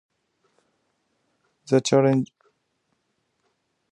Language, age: English, 19-29